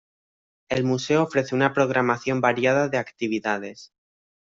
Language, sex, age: Spanish, male, 19-29